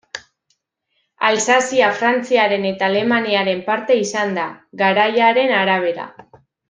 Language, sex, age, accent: Basque, female, 19-29, Mendebalekoa (Araba, Bizkaia, Gipuzkoako mendebaleko herri batzuk)